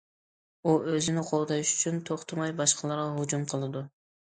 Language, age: Uyghur, 19-29